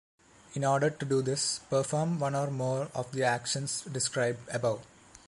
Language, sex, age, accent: English, male, under 19, India and South Asia (India, Pakistan, Sri Lanka)